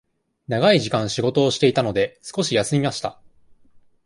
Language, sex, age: Japanese, male, 19-29